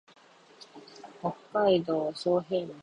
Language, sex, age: Japanese, female, under 19